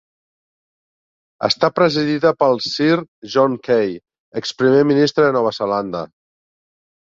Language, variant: Catalan, Central